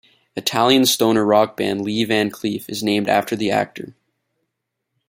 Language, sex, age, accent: English, male, 19-29, Canadian English